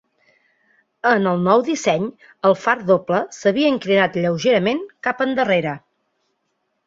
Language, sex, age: Catalan, female, 50-59